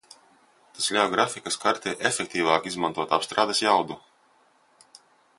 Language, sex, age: Latvian, male, 30-39